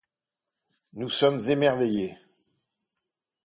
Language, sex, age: French, male, 60-69